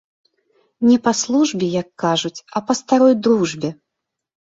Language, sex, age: Belarusian, female, 19-29